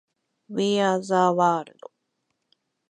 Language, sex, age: Japanese, female, 40-49